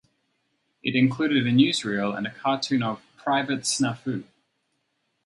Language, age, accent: English, 30-39, Australian English